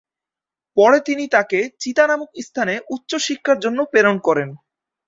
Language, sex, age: Bengali, male, 19-29